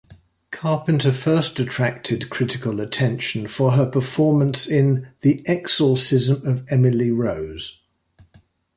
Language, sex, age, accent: English, male, 70-79, England English